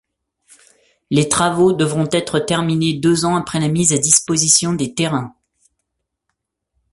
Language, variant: French, Français de métropole